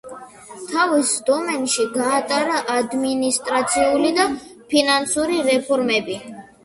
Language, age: Georgian, 30-39